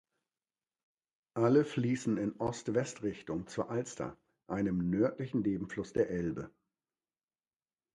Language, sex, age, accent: German, male, 50-59, Deutschland Deutsch